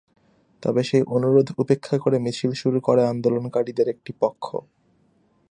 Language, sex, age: Bengali, male, 19-29